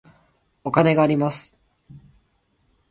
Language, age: Japanese, 19-29